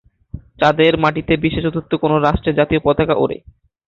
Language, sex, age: Bengali, male, under 19